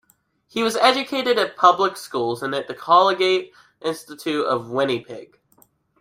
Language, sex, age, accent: English, male, under 19, United States English